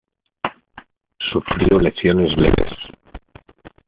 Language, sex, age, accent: Spanish, male, 50-59, España: Centro-Sur peninsular (Madrid, Toledo, Castilla-La Mancha)